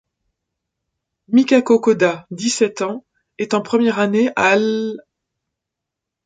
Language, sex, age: French, female, 50-59